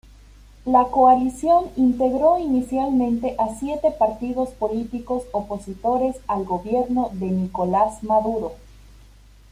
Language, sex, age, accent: Spanish, female, 30-39, Andino-Pacífico: Colombia, Perú, Ecuador, oeste de Bolivia y Venezuela andina